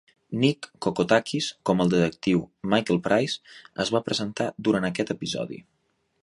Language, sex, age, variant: Catalan, male, 19-29, Central